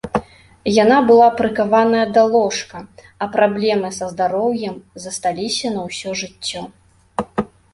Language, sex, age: Belarusian, female, 19-29